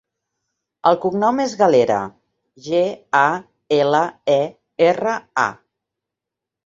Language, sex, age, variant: Catalan, female, 50-59, Central